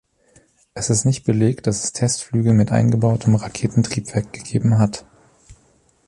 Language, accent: German, Deutschland Deutsch